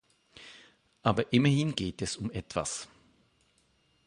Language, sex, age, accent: German, male, 50-59, Schweizerdeutsch